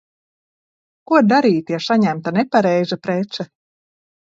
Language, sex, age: Latvian, female, 30-39